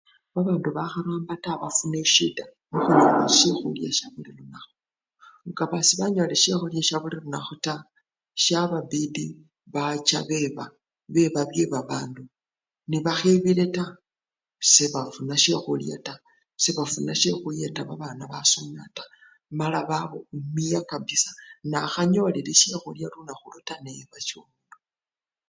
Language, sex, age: Luyia, female, 50-59